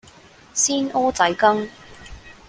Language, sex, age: Cantonese, female, 19-29